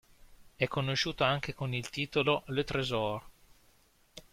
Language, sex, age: Italian, male, 30-39